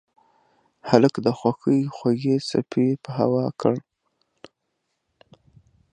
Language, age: Pashto, under 19